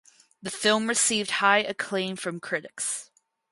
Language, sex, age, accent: English, female, 19-29, United States English